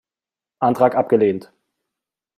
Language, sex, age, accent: German, male, 30-39, Deutschland Deutsch